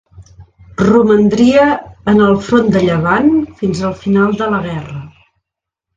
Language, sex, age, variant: Catalan, female, 40-49, Central